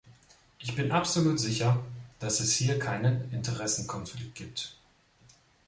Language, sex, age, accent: German, male, 30-39, Deutschland Deutsch